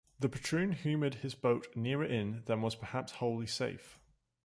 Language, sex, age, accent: English, male, 19-29, England English